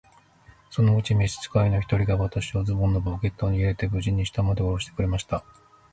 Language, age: Japanese, 50-59